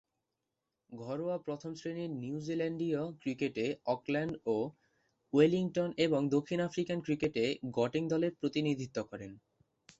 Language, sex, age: Bengali, male, 19-29